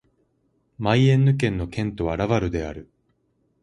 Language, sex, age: Japanese, male, 19-29